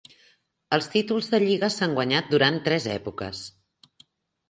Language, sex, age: Catalan, female, 50-59